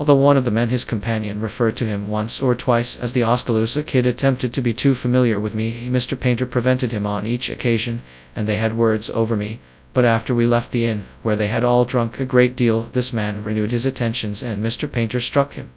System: TTS, FastPitch